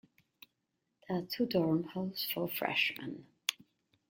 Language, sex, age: English, female, 40-49